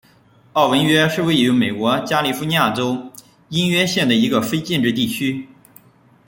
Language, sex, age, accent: Chinese, male, 30-39, 出生地：河南省